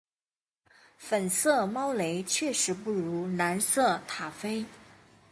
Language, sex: Chinese, female